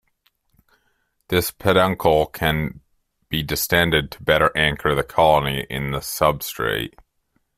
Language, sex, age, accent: English, male, 30-39, Canadian English